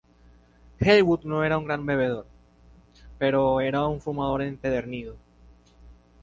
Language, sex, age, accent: Spanish, male, 19-29, Caribe: Cuba, Venezuela, Puerto Rico, República Dominicana, Panamá, Colombia caribeña, México caribeño, Costa del golfo de México